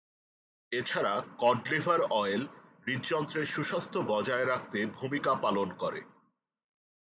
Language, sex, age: Bengali, male, 40-49